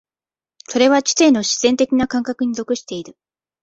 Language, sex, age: Japanese, female, 19-29